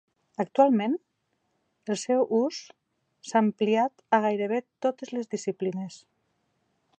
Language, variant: Catalan, Nord-Occidental